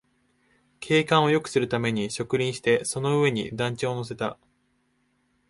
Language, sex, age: Japanese, male, 19-29